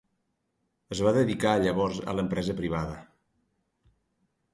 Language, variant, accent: Catalan, Central, central